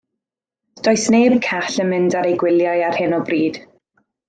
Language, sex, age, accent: Welsh, female, 19-29, Y Deyrnas Unedig Cymraeg